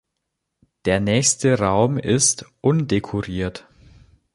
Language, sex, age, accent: German, male, under 19, Deutschland Deutsch